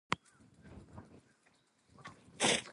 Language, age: English, 19-29